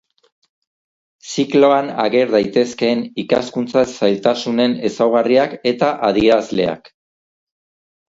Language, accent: Basque, Erdialdekoa edo Nafarra (Gipuzkoa, Nafarroa)